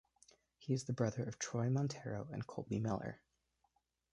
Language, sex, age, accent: English, male, 19-29, United States English